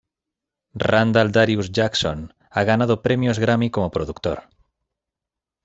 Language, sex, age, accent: Spanish, male, 19-29, España: Norte peninsular (Asturias, Castilla y León, Cantabria, País Vasco, Navarra, Aragón, La Rioja, Guadalajara, Cuenca)